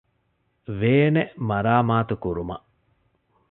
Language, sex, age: Divehi, male, 30-39